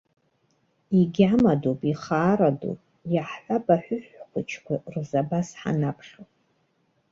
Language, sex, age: Abkhazian, female, 40-49